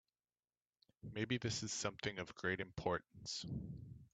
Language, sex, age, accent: English, male, 30-39, United States English